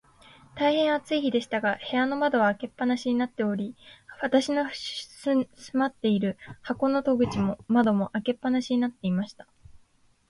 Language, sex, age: Japanese, female, 19-29